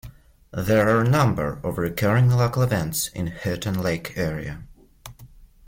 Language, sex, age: English, male, 19-29